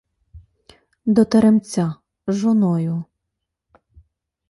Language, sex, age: Ukrainian, female, 30-39